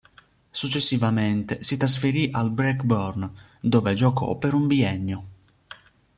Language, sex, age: Italian, male, 19-29